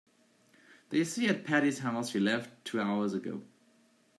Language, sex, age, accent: English, male, 19-29, United States English